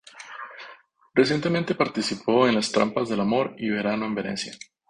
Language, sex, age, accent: Spanish, male, 30-39, América central